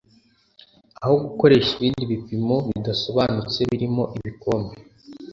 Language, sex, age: Kinyarwanda, male, under 19